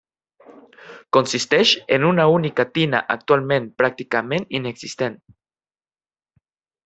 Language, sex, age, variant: Catalan, male, 19-29, Central